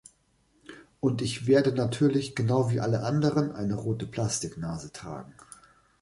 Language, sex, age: German, male, 40-49